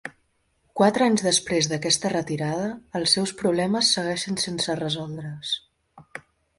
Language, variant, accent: Catalan, Central, Barceloní